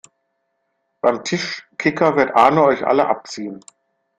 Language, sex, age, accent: German, male, 50-59, Deutschland Deutsch